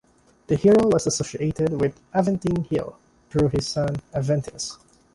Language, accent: English, Filipino